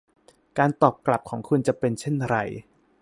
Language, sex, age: Thai, male, 19-29